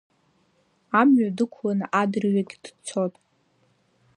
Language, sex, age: Abkhazian, female, under 19